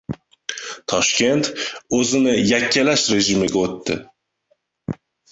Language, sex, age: Uzbek, male, 19-29